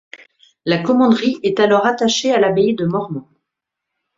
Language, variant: French, Français de métropole